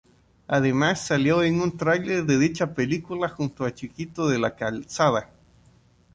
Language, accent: Spanish, América central